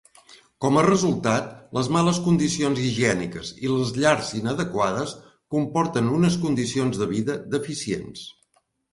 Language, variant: Catalan, Central